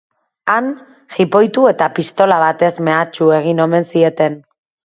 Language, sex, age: Basque, female, 30-39